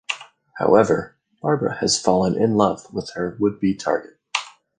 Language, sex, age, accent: English, male, 30-39, United States English